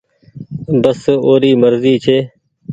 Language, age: Goaria, 19-29